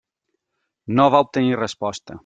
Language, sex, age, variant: Catalan, male, 30-39, Central